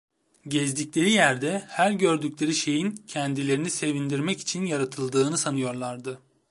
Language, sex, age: Turkish, male, 19-29